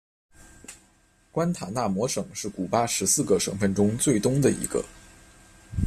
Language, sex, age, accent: Chinese, male, 19-29, 出生地：河南省